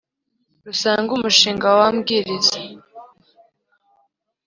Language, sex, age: Kinyarwanda, female, 19-29